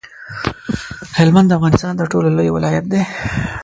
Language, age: Pashto, 19-29